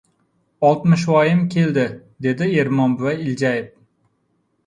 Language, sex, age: Uzbek, male, 19-29